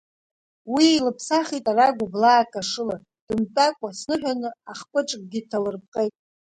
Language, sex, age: Abkhazian, female, 50-59